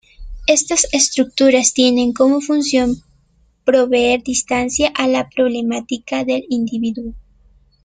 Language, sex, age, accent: Spanish, female, 19-29, América central